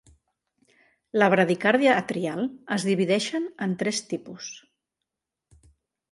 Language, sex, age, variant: Catalan, female, 50-59, Central